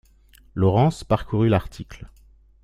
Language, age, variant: French, 19-29, Français de métropole